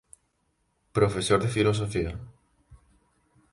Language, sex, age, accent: Spanish, male, 19-29, España: Islas Canarias